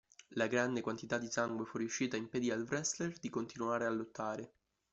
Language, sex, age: Italian, male, 19-29